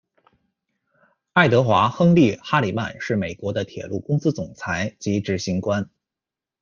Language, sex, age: Chinese, male, 19-29